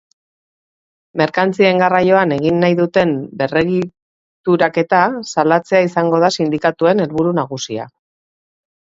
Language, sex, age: Basque, female, 40-49